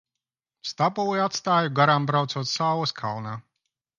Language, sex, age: Latvian, male, 40-49